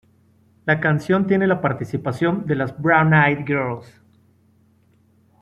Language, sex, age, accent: Spanish, male, 40-49, México